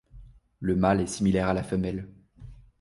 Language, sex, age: French, male, 19-29